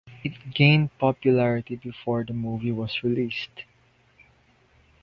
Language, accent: English, Filipino